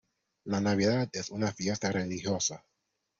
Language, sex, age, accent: Spanish, male, 19-29, México